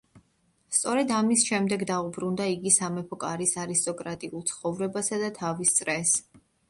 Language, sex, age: Georgian, female, 19-29